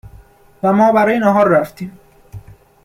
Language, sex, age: Persian, male, under 19